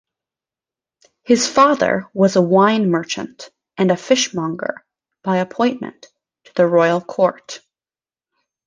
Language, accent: English, United States English